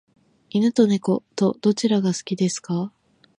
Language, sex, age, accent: Japanese, female, 19-29, 標準語